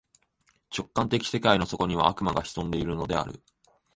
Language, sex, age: Japanese, male, 19-29